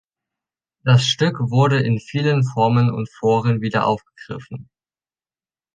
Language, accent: German, Deutschland Deutsch